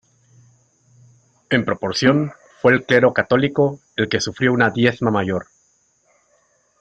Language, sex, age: Spanish, male, 40-49